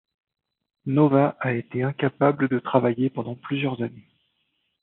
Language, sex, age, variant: French, male, 30-39, Français de métropole